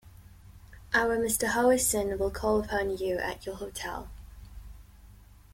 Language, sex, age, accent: English, female, 19-29, Southern African (South Africa, Zimbabwe, Namibia)